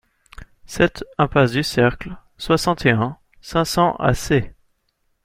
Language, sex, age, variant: French, male, 19-29, Français de métropole